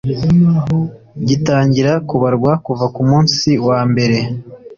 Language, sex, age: Kinyarwanda, male, 19-29